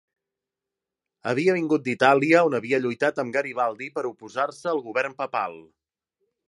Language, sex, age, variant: Catalan, male, 30-39, Central